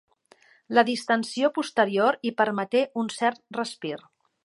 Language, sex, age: Catalan, female, 50-59